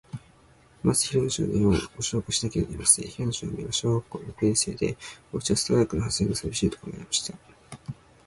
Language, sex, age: Japanese, male, 19-29